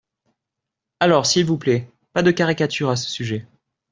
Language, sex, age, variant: French, male, 19-29, Français de métropole